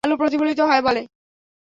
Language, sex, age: Bengali, female, 19-29